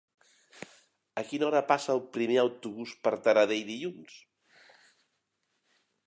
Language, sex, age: Catalan, male, 60-69